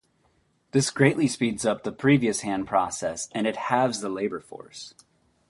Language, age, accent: English, 30-39, United States English